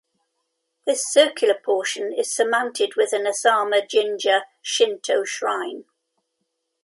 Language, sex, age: English, female, 70-79